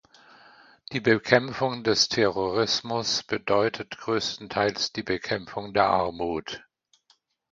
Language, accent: German, Deutschland Deutsch